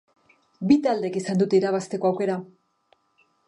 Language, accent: Basque, Mendebalekoa (Araba, Bizkaia, Gipuzkoako mendebaleko herri batzuk)